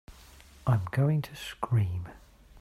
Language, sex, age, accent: English, male, 40-49, England English